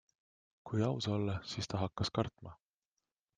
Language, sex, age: Estonian, male, 30-39